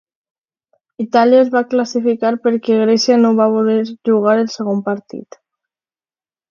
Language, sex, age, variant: Catalan, female, under 19, Alacantí